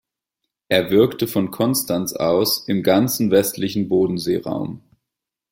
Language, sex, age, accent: German, male, 19-29, Deutschland Deutsch